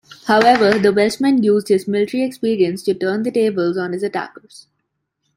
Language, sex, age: English, female, 19-29